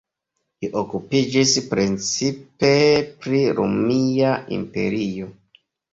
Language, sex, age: Esperanto, male, 30-39